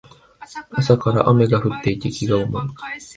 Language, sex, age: Japanese, male, 19-29